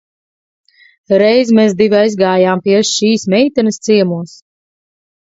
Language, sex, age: Latvian, female, 30-39